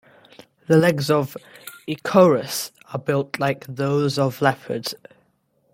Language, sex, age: English, male, under 19